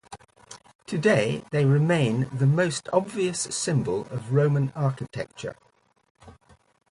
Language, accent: English, England English